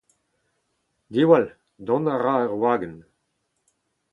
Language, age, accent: Breton, 70-79, Leoneg